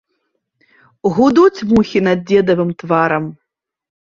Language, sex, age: Belarusian, female, 30-39